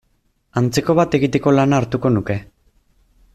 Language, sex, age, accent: Basque, male, 19-29, Erdialdekoa edo Nafarra (Gipuzkoa, Nafarroa)